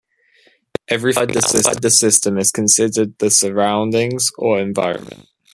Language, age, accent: English, 19-29, England English